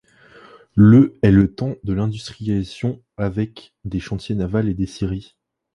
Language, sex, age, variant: French, male, 19-29, Français de métropole